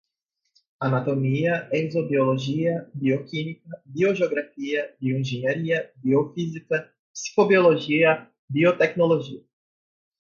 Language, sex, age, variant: Portuguese, male, 19-29, Portuguese (Brasil)